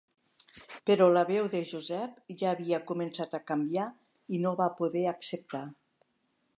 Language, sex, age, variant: Catalan, female, 60-69, Central